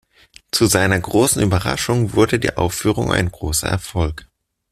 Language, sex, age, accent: German, male, 19-29, Deutschland Deutsch